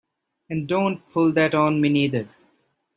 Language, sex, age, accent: English, male, under 19, India and South Asia (India, Pakistan, Sri Lanka)